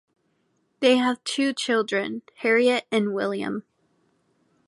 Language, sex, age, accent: English, female, under 19, United States English